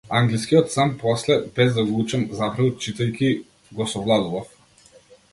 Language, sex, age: Macedonian, male, 19-29